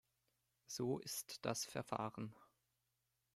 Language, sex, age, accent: German, male, under 19, Deutschland Deutsch